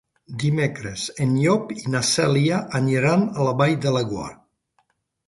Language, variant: Catalan, Septentrional